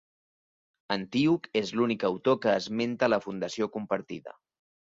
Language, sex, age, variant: Catalan, male, 19-29, Central